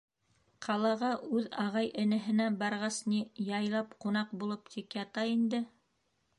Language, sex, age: Bashkir, female, 50-59